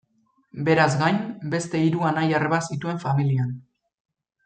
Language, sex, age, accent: Basque, male, 19-29, Mendebalekoa (Araba, Bizkaia, Gipuzkoako mendebaleko herri batzuk)